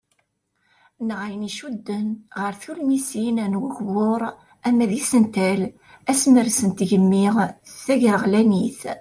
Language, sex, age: Kabyle, female, 40-49